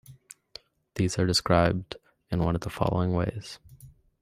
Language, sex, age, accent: English, male, under 19, Canadian English